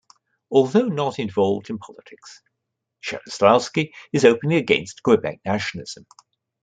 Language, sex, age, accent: English, male, 60-69, England English